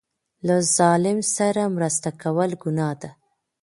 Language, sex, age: Pashto, female, 19-29